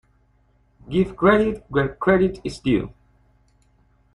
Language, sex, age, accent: English, male, 19-29, England English